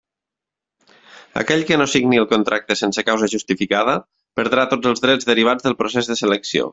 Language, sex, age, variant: Catalan, male, 40-49, Nord-Occidental